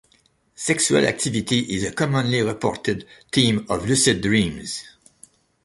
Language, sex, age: English, male, 60-69